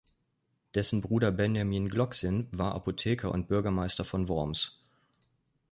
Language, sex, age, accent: German, male, 30-39, Deutschland Deutsch